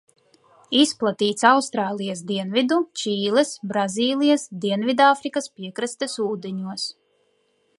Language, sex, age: Latvian, female, 19-29